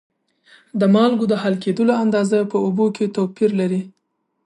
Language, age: Pashto, 19-29